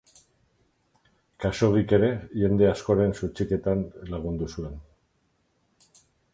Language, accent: Basque, Erdialdekoa edo Nafarra (Gipuzkoa, Nafarroa)